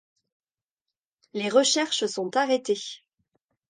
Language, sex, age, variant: French, female, 40-49, Français de métropole